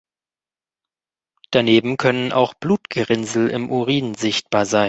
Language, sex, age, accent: German, male, 30-39, Deutschland Deutsch